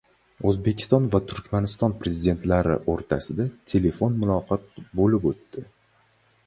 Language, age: Uzbek, 19-29